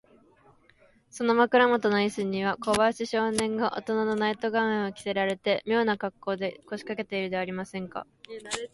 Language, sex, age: Japanese, female, 19-29